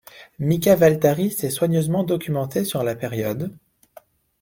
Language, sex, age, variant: French, male, 19-29, Français de métropole